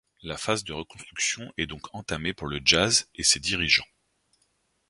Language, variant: French, Français de métropole